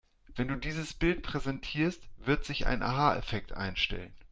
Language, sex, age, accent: German, male, 40-49, Deutschland Deutsch